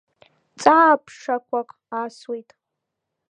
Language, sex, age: Abkhazian, female, 19-29